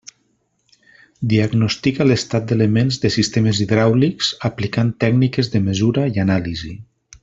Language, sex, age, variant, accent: Catalan, male, 40-49, Valencià meridional, valencià